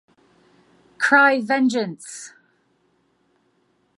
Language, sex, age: English, female, 40-49